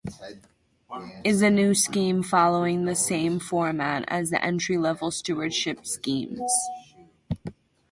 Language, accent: English, United States English